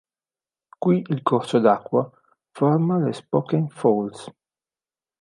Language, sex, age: Italian, male, 40-49